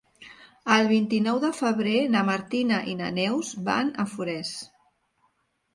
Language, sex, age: Catalan, female, 60-69